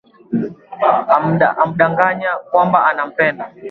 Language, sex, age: Swahili, male, 19-29